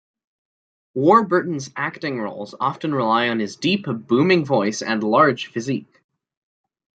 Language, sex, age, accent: English, male, under 19, United States English